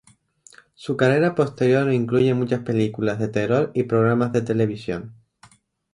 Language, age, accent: Spanish, 19-29, España: Islas Canarias